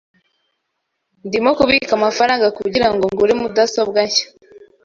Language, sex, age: Kinyarwanda, female, 19-29